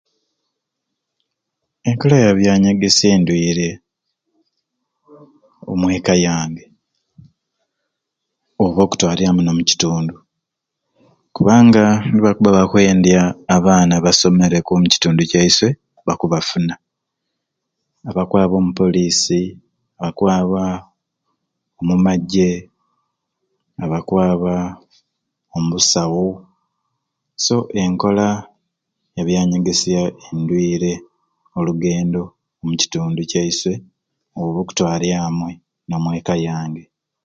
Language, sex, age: Ruuli, male, 40-49